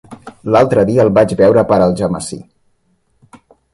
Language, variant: Catalan, Central